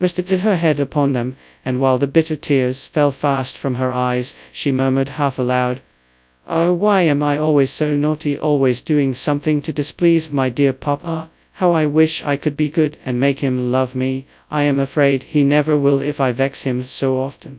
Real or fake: fake